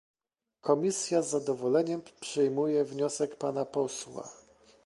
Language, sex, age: Polish, male, 30-39